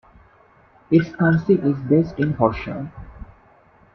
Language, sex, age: English, male, 19-29